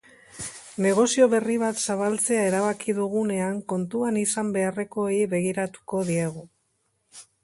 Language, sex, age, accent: Basque, female, 60-69, Mendebalekoa (Araba, Bizkaia, Gipuzkoako mendebaleko herri batzuk)